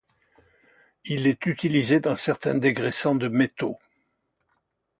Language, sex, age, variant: French, male, 80-89, Français de métropole